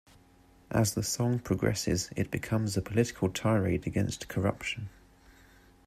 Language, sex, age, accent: English, male, 30-39, England English